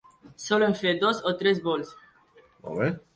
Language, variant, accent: Catalan, Nord-Occidental, nord-occidental